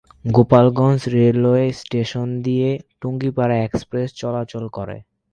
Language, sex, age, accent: Bengali, male, 19-29, Bengali; Bangla